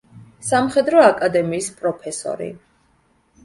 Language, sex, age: Georgian, female, 19-29